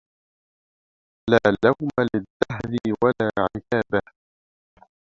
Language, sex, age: Arabic, male, 19-29